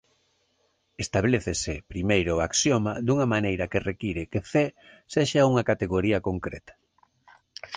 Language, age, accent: Galician, 40-49, Normativo (estándar)